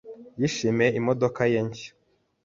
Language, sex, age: Kinyarwanda, male, 19-29